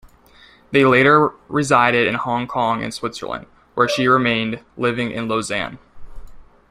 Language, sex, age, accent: English, male, 19-29, United States English